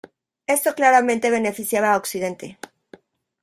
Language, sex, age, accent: Spanish, female, 40-49, México